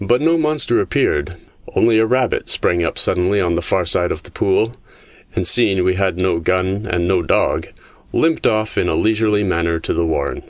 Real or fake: real